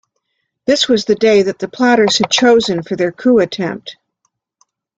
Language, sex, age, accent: English, female, 70-79, United States English